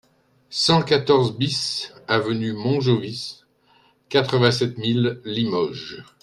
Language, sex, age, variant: French, male, 60-69, Français de métropole